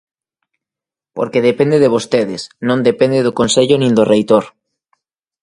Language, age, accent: Galician, 19-29, Normativo (estándar)